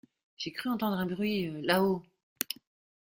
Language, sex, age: French, female, 50-59